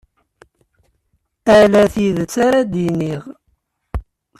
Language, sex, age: Kabyle, male, 40-49